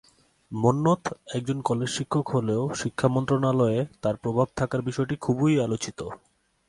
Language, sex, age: Bengali, male, 19-29